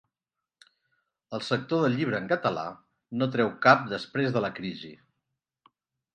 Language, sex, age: Catalan, male, 50-59